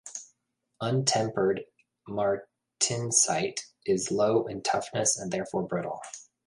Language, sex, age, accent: English, male, 30-39, United States English